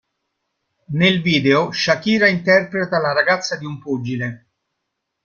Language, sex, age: Italian, male, 40-49